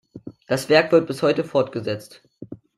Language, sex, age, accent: German, male, under 19, Deutschland Deutsch